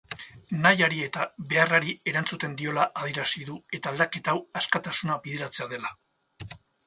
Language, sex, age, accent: Basque, male, 60-69, Mendebalekoa (Araba, Bizkaia, Gipuzkoako mendebaleko herri batzuk)